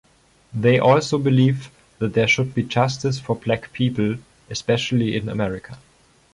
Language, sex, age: English, male, 19-29